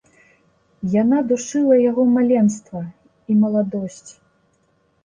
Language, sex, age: Belarusian, female, 19-29